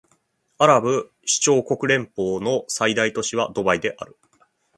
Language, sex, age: Japanese, male, 30-39